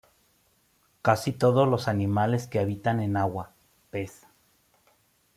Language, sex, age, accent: Spanish, male, 19-29, México